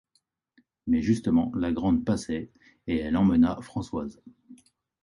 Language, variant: French, Français de métropole